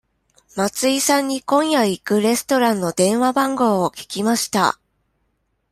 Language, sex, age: Japanese, female, 19-29